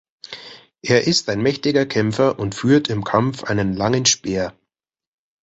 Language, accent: German, Deutschland Deutsch